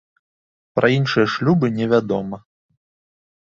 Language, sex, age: Belarusian, male, 19-29